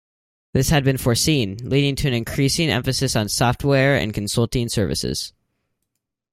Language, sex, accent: English, male, United States English